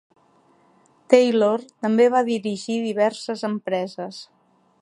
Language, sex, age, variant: Catalan, female, 40-49, Central